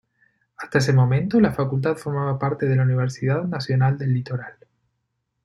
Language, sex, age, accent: Spanish, male, 40-49, Rioplatense: Argentina, Uruguay, este de Bolivia, Paraguay